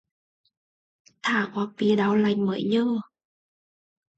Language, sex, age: Vietnamese, female, 19-29